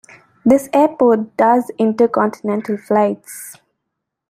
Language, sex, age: English, female, 19-29